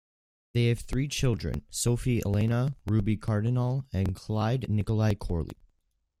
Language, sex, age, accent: English, male, under 19, United States English